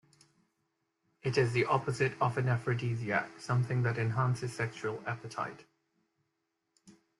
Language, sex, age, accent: English, male, 30-39, England English